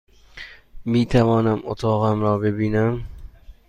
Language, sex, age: Persian, male, 30-39